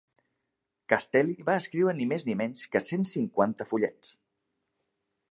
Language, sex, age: Catalan, male, 30-39